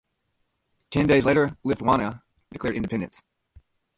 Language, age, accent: English, 30-39, United States English